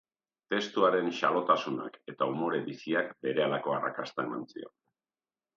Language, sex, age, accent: Basque, male, 50-59, Erdialdekoa edo Nafarra (Gipuzkoa, Nafarroa)